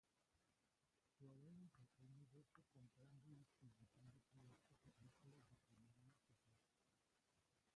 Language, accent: Spanish, Andino-Pacífico: Colombia, Perú, Ecuador, oeste de Bolivia y Venezuela andina